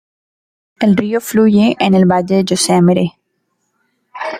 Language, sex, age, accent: Spanish, female, under 19, Andino-Pacífico: Colombia, Perú, Ecuador, oeste de Bolivia y Venezuela andina